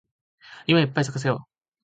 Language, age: Japanese, 19-29